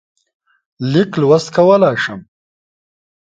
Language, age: Pashto, 19-29